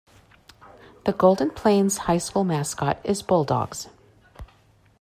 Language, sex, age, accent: English, female, 40-49, United States English